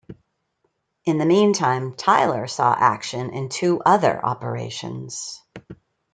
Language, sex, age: English, female, 50-59